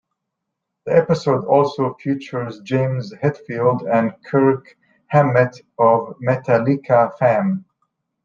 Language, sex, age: English, male, 50-59